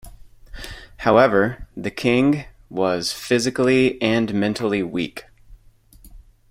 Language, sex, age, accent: English, male, 30-39, United States English